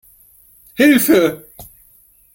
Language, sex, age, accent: German, male, 50-59, Deutschland Deutsch